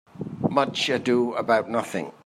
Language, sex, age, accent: English, male, 70-79, Welsh English